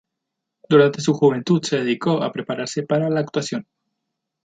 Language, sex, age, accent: Spanish, male, 19-29, México